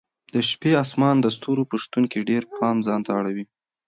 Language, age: Pashto, 19-29